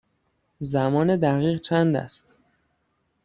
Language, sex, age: Persian, male, 19-29